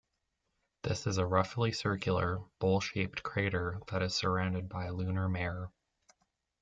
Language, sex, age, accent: English, male, 19-29, United States English